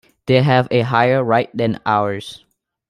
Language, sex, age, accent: English, male, under 19, India and South Asia (India, Pakistan, Sri Lanka)